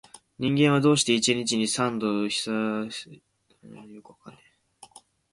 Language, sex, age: Japanese, male, 19-29